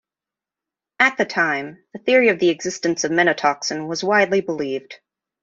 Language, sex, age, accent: English, female, 30-39, United States English